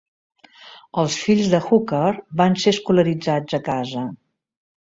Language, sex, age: Catalan, female, 70-79